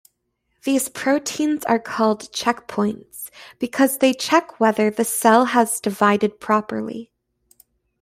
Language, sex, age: English, female, 19-29